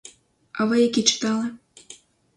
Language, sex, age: Ukrainian, female, 19-29